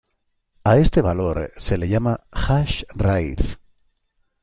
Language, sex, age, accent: Spanish, male, 50-59, España: Centro-Sur peninsular (Madrid, Toledo, Castilla-La Mancha)